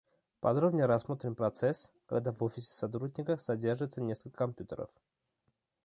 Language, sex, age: Russian, male, 19-29